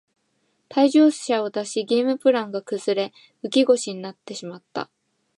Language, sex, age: Japanese, female, 19-29